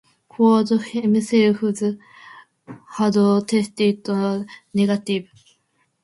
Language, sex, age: English, female, under 19